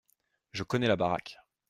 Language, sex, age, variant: French, male, 30-39, Français de métropole